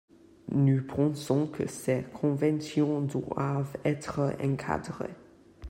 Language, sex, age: French, male, under 19